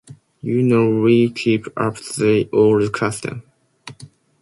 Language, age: English, 19-29